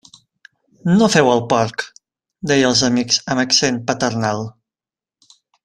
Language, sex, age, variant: Catalan, male, 19-29, Central